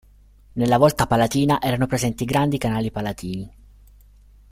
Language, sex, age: Italian, male, 30-39